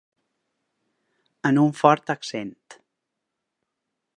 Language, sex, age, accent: Catalan, male, 19-29, valencià